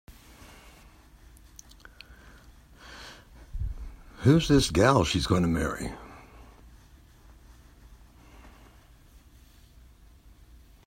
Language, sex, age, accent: English, male, 70-79, United States English